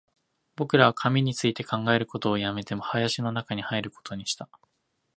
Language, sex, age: Japanese, male, 19-29